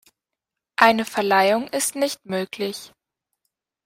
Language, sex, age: German, female, under 19